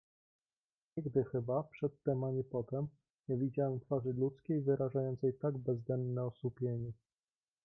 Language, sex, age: Polish, male, 19-29